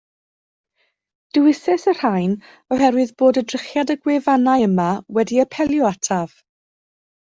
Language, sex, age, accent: Welsh, female, 50-59, Y Deyrnas Unedig Cymraeg